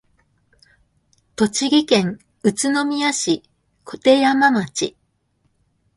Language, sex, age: Japanese, female, 19-29